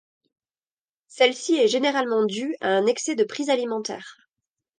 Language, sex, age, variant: French, female, 40-49, Français de métropole